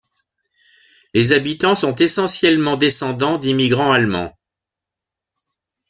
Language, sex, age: French, male, 60-69